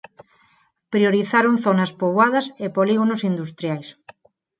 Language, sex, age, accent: Galician, female, 40-49, Neofalante